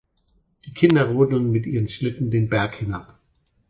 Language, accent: German, Deutschland Deutsch